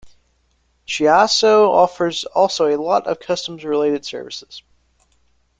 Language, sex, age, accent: English, male, under 19, United States English